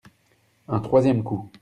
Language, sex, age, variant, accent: French, male, 30-39, Français d'Europe, Français de Belgique